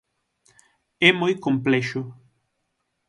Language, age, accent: Galician, 19-29, Normativo (estándar)